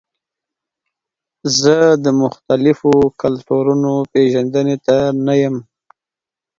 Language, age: Pashto, 30-39